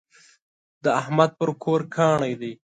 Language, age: Pashto, 19-29